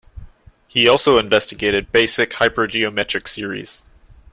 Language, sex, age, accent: English, male, 19-29, United States English